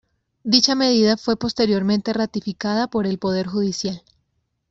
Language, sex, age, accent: Spanish, female, 19-29, Caribe: Cuba, Venezuela, Puerto Rico, República Dominicana, Panamá, Colombia caribeña, México caribeño, Costa del golfo de México